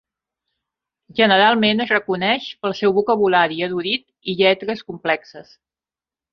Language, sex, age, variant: Catalan, female, 40-49, Central